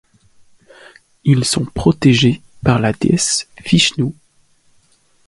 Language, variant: French, Français de métropole